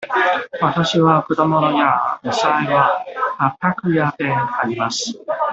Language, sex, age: Japanese, male, 19-29